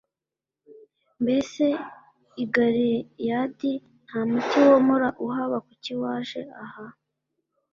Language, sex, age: Kinyarwanda, female, under 19